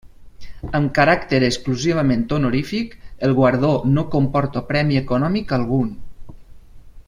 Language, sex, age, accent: Catalan, male, 30-39, valencià